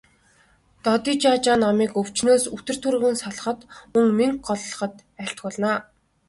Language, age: Mongolian, 19-29